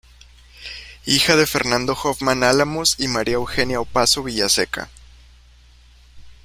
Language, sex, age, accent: Spanish, male, 19-29, México